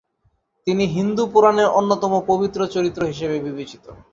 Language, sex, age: Bengali, male, 30-39